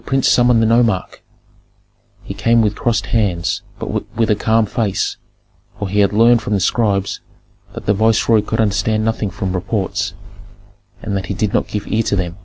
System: none